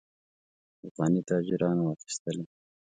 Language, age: Pashto, 19-29